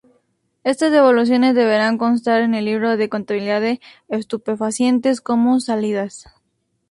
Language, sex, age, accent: Spanish, female, 19-29, México